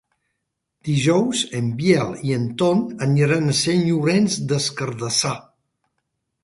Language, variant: Catalan, Septentrional